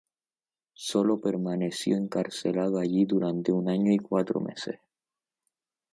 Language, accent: Spanish, España: Islas Canarias